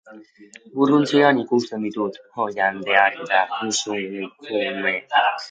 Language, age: Basque, under 19